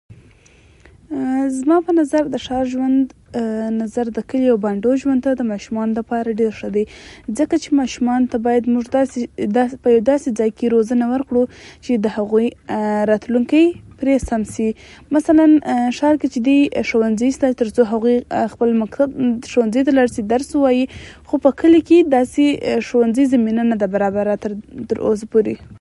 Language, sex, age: Pashto, female, 19-29